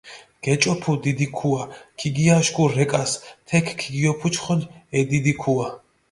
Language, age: Mingrelian, 30-39